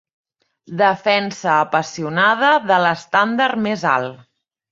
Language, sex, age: Catalan, female, 19-29